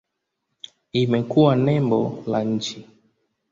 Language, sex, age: Swahili, male, 19-29